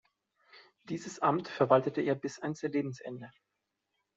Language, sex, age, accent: German, male, 30-39, Deutschland Deutsch